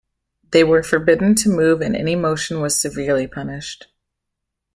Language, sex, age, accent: English, female, 19-29, United States English